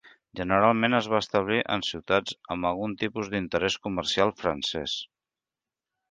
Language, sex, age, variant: Catalan, male, 40-49, Central